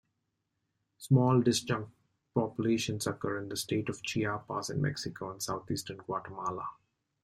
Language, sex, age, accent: English, male, 40-49, India and South Asia (India, Pakistan, Sri Lanka)